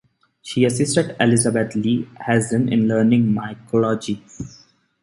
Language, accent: English, India and South Asia (India, Pakistan, Sri Lanka)